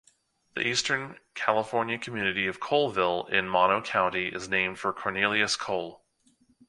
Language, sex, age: English, male, 30-39